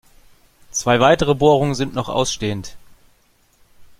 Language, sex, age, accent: German, male, 40-49, Deutschland Deutsch